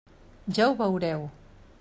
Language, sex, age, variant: Catalan, female, 60-69, Central